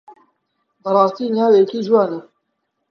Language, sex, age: Central Kurdish, male, 19-29